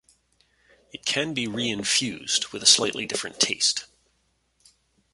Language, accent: English, Canadian English